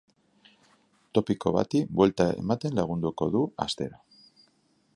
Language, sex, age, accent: Basque, male, 40-49, Mendebalekoa (Araba, Bizkaia, Gipuzkoako mendebaleko herri batzuk)